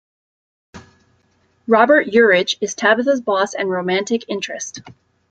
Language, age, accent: English, 30-39, United States English